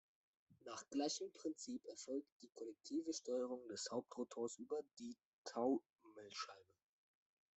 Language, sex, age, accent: German, male, under 19, Deutschland Deutsch